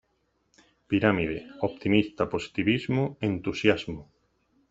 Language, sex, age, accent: Spanish, male, 40-49, España: Sur peninsular (Andalucia, Extremadura, Murcia)